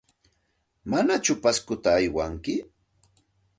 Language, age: Santa Ana de Tusi Pasco Quechua, 40-49